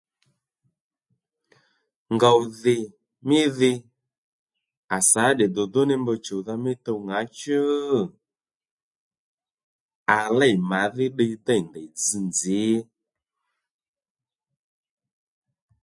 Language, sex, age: Lendu, male, 30-39